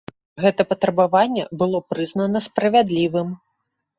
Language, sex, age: Belarusian, female, 30-39